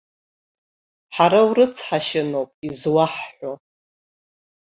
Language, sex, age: Abkhazian, female, 60-69